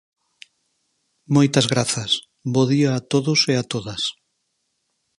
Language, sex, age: Galician, male, 50-59